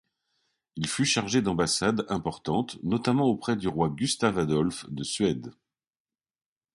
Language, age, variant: French, 50-59, Français de métropole